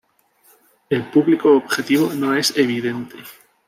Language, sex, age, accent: Spanish, male, 30-39, España: Sur peninsular (Andalucia, Extremadura, Murcia)